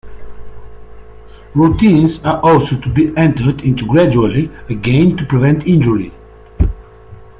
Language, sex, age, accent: English, male, 40-49, United States English